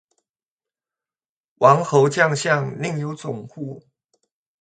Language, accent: Chinese, 出生地：湖南省